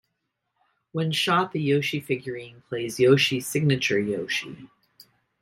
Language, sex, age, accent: English, female, 40-49, Canadian English